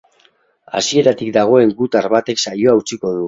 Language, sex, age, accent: Basque, male, 40-49, Mendebalekoa (Araba, Bizkaia, Gipuzkoako mendebaleko herri batzuk)